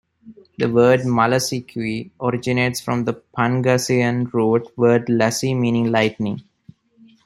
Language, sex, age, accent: English, male, 19-29, India and South Asia (India, Pakistan, Sri Lanka)